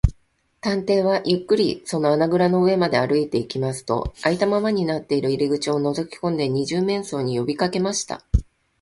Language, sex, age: Japanese, female, 40-49